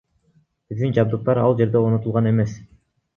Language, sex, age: Kyrgyz, male, 19-29